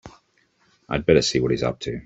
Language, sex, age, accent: English, male, 30-39, England English